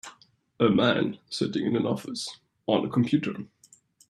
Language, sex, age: English, male, 19-29